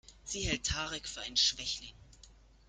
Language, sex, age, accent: German, female, 19-29, Deutschland Deutsch